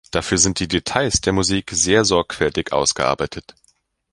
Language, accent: German, Deutschland Deutsch